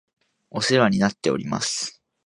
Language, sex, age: Japanese, male, 19-29